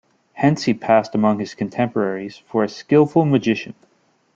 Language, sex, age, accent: English, male, 19-29, United States English